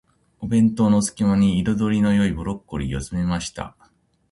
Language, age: Japanese, 40-49